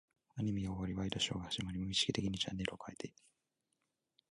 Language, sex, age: Japanese, male, 19-29